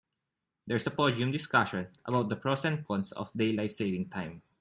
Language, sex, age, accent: English, male, 19-29, Filipino